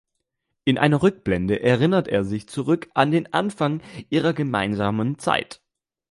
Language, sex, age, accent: German, male, under 19, Deutschland Deutsch